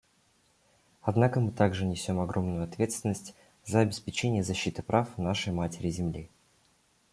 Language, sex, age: Russian, male, 19-29